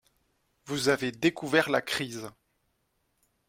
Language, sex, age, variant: French, male, 30-39, Français de métropole